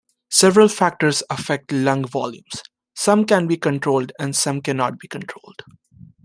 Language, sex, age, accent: English, male, 19-29, United States English